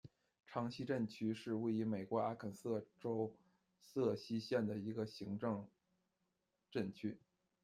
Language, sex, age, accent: Chinese, male, 30-39, 出生地：北京市